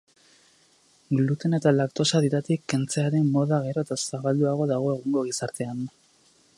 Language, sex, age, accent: Basque, male, 19-29, Erdialdekoa edo Nafarra (Gipuzkoa, Nafarroa)